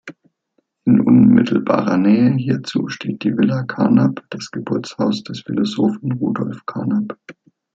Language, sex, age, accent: German, male, 40-49, Deutschland Deutsch